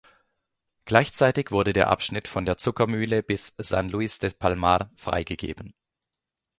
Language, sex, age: German, male, 40-49